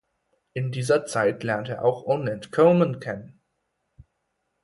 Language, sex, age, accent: German, male, 19-29, Deutschland Deutsch